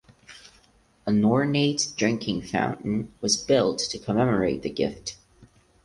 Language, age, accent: English, under 19, United States English